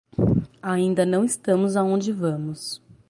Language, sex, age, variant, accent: Portuguese, female, 30-39, Portuguese (Brasil), Paulista